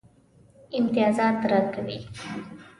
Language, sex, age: Pashto, female, 19-29